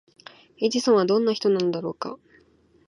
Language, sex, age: Japanese, female, 19-29